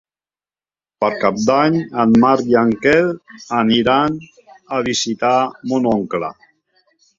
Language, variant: Catalan, Central